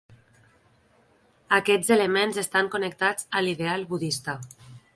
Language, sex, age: Catalan, female, 30-39